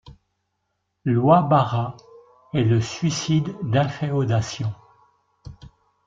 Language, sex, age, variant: French, male, 60-69, Français de métropole